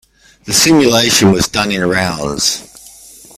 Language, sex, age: English, male, 60-69